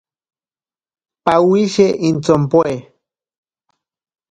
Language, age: Ashéninka Perené, 40-49